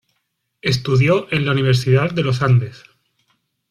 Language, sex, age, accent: Spanish, male, 40-49, España: Sur peninsular (Andalucia, Extremadura, Murcia)